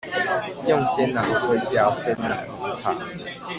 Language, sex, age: Chinese, male, 19-29